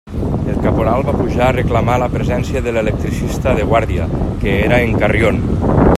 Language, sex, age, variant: Catalan, male, 40-49, Nord-Occidental